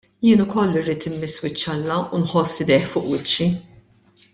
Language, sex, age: Maltese, female, 50-59